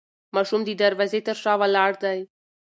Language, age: Pashto, 19-29